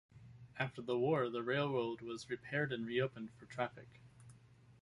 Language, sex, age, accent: English, male, 30-39, United States English